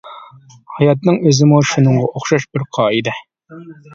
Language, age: Uyghur, 19-29